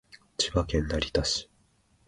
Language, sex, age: Japanese, male, 19-29